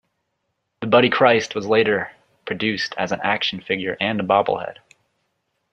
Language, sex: English, male